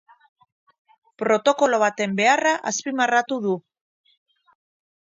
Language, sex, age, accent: Basque, female, 50-59, Erdialdekoa edo Nafarra (Gipuzkoa, Nafarroa)